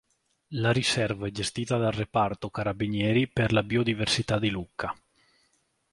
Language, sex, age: Italian, male, 19-29